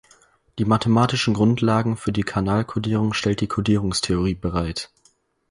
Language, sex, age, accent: German, male, under 19, Deutschland Deutsch